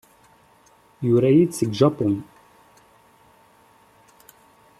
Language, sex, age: Kabyle, male, 30-39